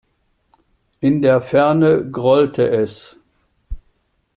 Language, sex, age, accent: German, male, 70-79, Deutschland Deutsch